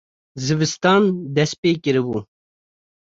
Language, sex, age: Kurdish, male, 19-29